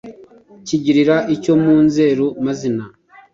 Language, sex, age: Kinyarwanda, male, 40-49